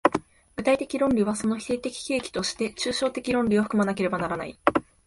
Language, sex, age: Japanese, female, 19-29